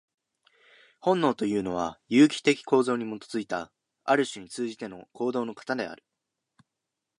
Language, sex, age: Japanese, male, under 19